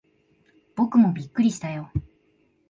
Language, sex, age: Japanese, female, 19-29